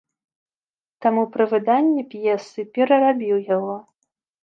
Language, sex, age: Belarusian, female, 19-29